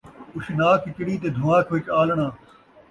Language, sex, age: Saraiki, male, 50-59